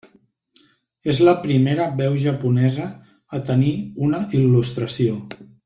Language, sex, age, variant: Catalan, male, 50-59, Central